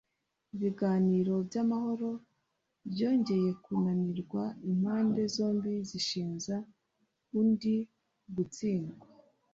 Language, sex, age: Kinyarwanda, female, 30-39